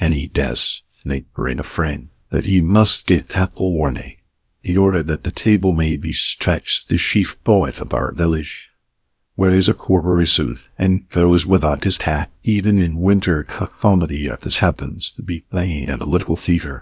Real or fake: fake